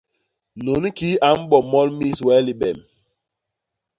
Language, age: Basaa, 40-49